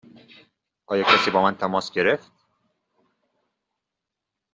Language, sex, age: Persian, male, 19-29